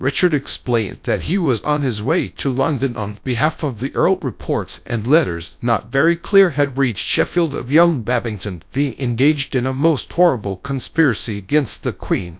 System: TTS, GradTTS